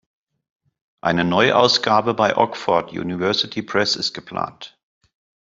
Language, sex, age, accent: German, male, 50-59, Deutschland Deutsch